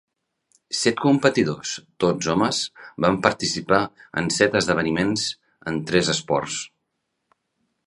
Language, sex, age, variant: Catalan, male, 40-49, Central